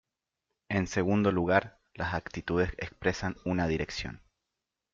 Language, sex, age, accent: Spanish, male, 19-29, Rioplatense: Argentina, Uruguay, este de Bolivia, Paraguay